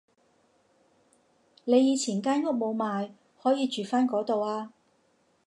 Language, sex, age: Cantonese, female, 40-49